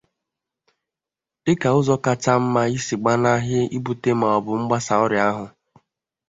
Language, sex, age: Igbo, male, 19-29